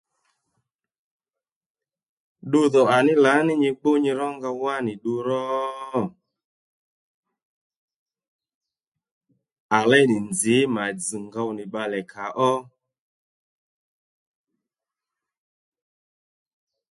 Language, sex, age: Lendu, male, 30-39